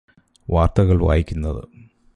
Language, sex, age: Malayalam, male, 40-49